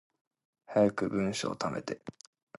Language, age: Japanese, 19-29